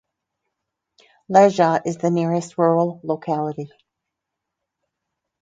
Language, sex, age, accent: English, female, 60-69, United States English